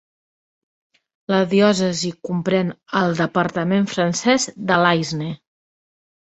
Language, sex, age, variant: Catalan, female, 40-49, Central